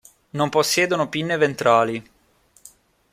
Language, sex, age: Italian, male, 19-29